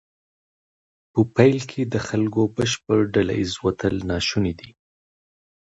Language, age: Pashto, 30-39